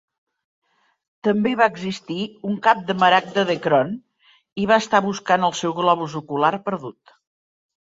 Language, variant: Catalan, Central